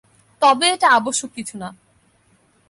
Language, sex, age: Bengali, female, under 19